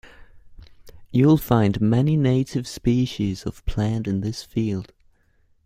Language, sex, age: English, male, 19-29